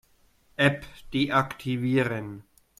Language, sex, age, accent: German, male, 19-29, Deutschland Deutsch